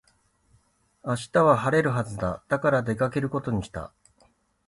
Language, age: Japanese, 40-49